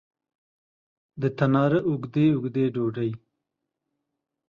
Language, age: Pashto, 30-39